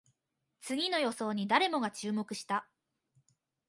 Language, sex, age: Japanese, female, 19-29